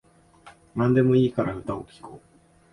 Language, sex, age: Japanese, male, 19-29